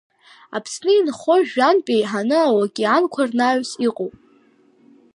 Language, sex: Abkhazian, female